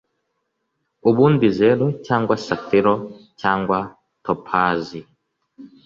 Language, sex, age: Kinyarwanda, male, 19-29